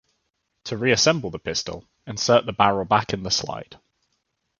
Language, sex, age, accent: English, male, 19-29, England English